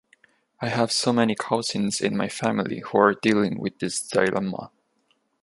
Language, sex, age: English, male, 19-29